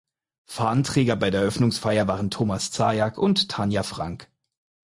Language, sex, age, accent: German, male, 30-39, Deutschland Deutsch